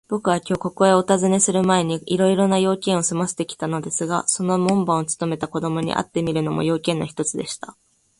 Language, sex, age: Japanese, female, 19-29